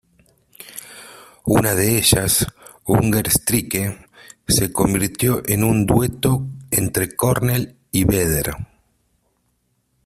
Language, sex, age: Spanish, male, 40-49